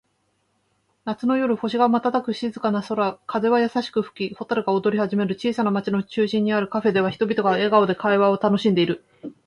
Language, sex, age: Japanese, female, 50-59